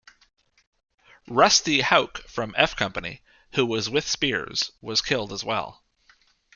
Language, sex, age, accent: English, male, 30-39, Canadian English